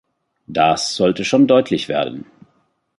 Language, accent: German, Deutschland Deutsch